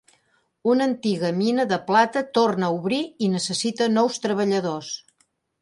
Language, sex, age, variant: Catalan, female, 50-59, Central